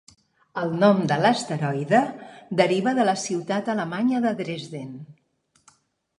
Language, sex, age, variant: Catalan, female, 50-59, Central